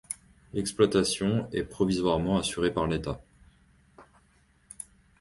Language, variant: French, Français de métropole